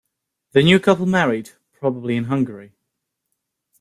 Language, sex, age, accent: English, male, 19-29, England English